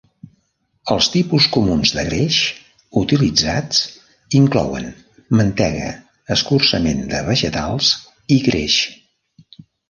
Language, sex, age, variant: Catalan, male, 70-79, Central